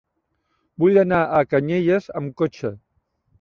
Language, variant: Catalan, Central